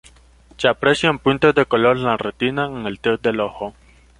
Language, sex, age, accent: Spanish, male, under 19, Andino-Pacífico: Colombia, Perú, Ecuador, oeste de Bolivia y Venezuela andina